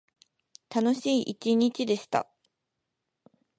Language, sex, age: Japanese, female, 19-29